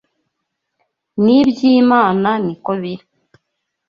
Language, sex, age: Kinyarwanda, female, 19-29